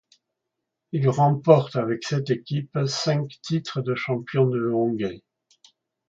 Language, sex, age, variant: French, male, 60-69, Français de métropole